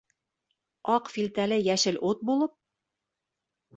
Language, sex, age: Bashkir, female, 40-49